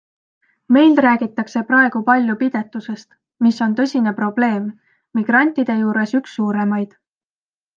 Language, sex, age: Estonian, female, 19-29